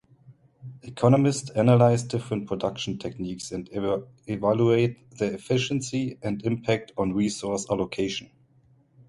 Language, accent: English, United States English